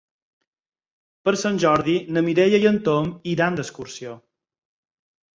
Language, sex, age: Catalan, male, 40-49